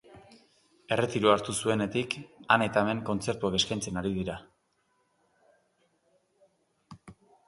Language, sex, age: Basque, male, 40-49